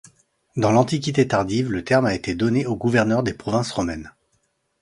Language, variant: French, Français de métropole